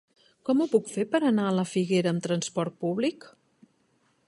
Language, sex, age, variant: Catalan, female, 50-59, Central